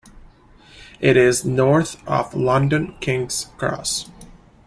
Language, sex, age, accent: English, male, 19-29, United States English